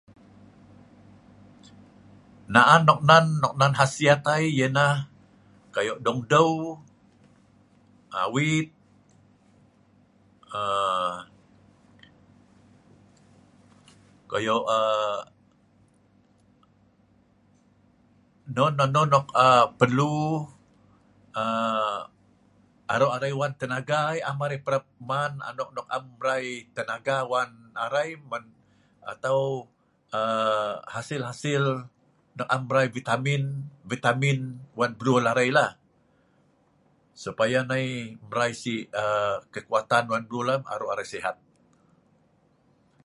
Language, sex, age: Sa'ban, male, 60-69